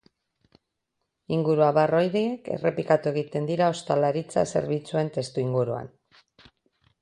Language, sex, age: Basque, female, 60-69